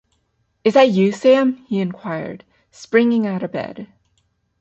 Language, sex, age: English, female, 19-29